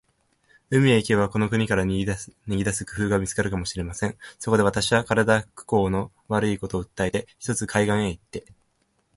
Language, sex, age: Japanese, male, 19-29